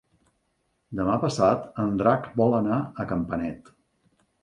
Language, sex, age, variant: Catalan, male, 50-59, Central